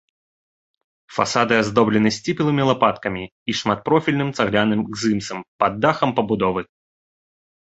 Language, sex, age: Belarusian, male, 19-29